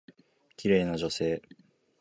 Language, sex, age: Japanese, male, 19-29